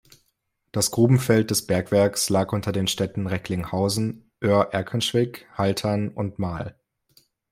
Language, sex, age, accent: German, male, 19-29, Deutschland Deutsch